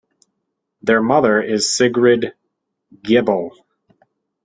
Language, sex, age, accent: English, male, 30-39, United States English